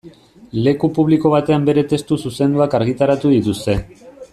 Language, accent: Basque, Erdialdekoa edo Nafarra (Gipuzkoa, Nafarroa)